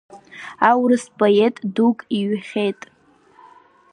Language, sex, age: Abkhazian, female, under 19